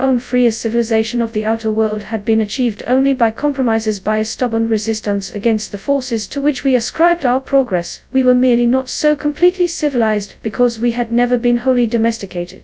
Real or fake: fake